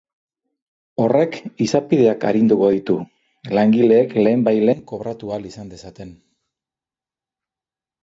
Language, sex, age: Basque, male, 50-59